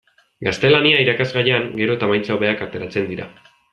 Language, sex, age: Basque, male, 19-29